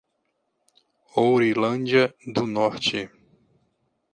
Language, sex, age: Portuguese, male, 30-39